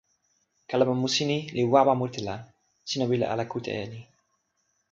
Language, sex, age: Toki Pona, male, 19-29